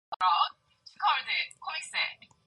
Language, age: Korean, 19-29